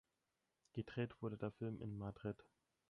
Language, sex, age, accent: German, male, 19-29, Deutschland Deutsch